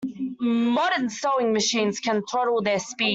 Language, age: English, under 19